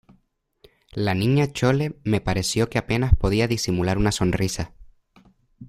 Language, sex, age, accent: Spanish, male, 19-29, España: Islas Canarias